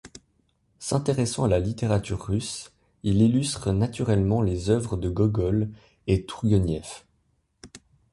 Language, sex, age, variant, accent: French, male, 19-29, Français d'Europe, Français de Suisse